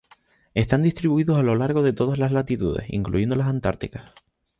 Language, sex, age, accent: Spanish, male, 19-29, España: Islas Canarias